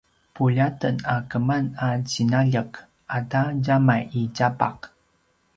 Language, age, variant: Paiwan, 30-39, pinayuanan a kinaikacedasan (東排灣語)